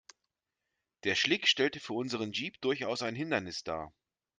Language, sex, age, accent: German, male, 40-49, Deutschland Deutsch